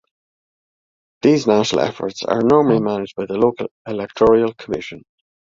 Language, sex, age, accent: English, male, 40-49, Irish English